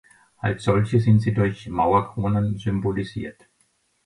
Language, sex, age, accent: German, male, 60-69, Österreichisches Deutsch